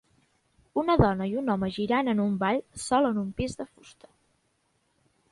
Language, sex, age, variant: Catalan, female, 19-29, Central